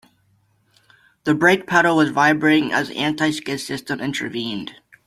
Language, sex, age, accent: English, male, 19-29, United States English